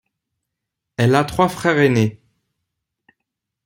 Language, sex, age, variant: French, male, 40-49, Français de métropole